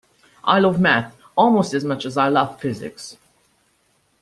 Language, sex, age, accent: English, male, under 19, England English